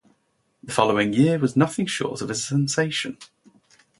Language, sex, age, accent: English, male, 19-29, England English